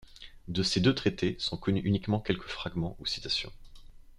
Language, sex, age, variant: French, male, 19-29, Français de métropole